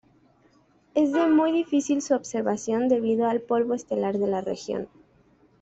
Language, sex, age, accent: Spanish, female, 19-29, México